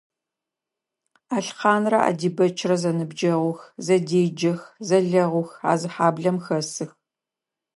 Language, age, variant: Adyghe, 40-49, Адыгабзэ (Кирил, пстэумэ зэдыряе)